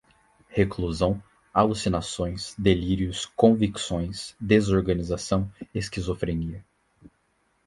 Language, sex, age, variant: Portuguese, male, 19-29, Portuguese (Brasil)